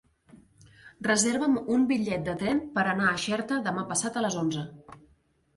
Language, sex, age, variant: Catalan, female, 40-49, Central